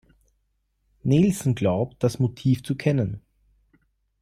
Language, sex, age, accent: German, male, 19-29, Österreichisches Deutsch